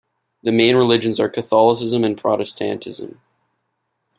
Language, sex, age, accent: English, male, 19-29, Canadian English